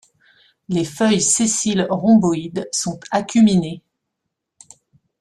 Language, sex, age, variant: French, female, 50-59, Français de métropole